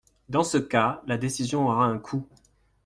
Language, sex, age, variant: French, male, 30-39, Français de métropole